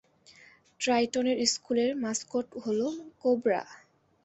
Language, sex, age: Bengali, female, 19-29